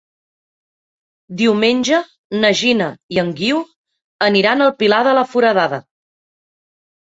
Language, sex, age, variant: Catalan, female, 40-49, Central